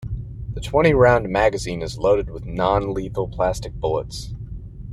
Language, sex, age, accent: English, male, 30-39, United States English